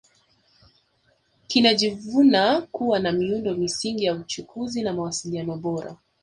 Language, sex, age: Swahili, female, 19-29